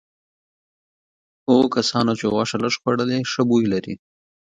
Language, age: Pashto, 19-29